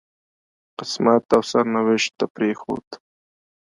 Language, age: Pashto, 30-39